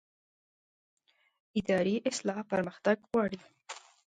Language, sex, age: Pashto, female, 19-29